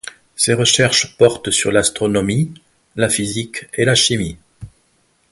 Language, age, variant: French, 50-59, Français de métropole